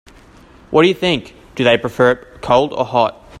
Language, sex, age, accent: English, male, 19-29, Australian English